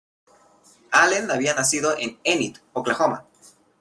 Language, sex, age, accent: Spanish, male, under 19, Andino-Pacífico: Colombia, Perú, Ecuador, oeste de Bolivia y Venezuela andina